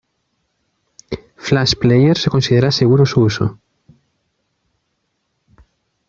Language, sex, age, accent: Spanish, male, 40-49, España: Centro-Sur peninsular (Madrid, Toledo, Castilla-La Mancha)